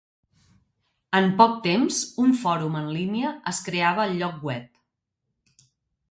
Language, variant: Catalan, Central